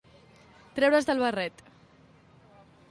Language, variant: Catalan, Central